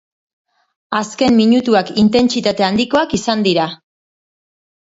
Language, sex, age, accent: Basque, female, 40-49, Mendebalekoa (Araba, Bizkaia, Gipuzkoako mendebaleko herri batzuk)